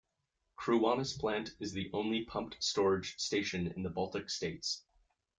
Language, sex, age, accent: English, male, 19-29, United States English